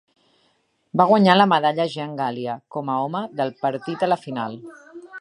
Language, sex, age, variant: Catalan, female, 40-49, Central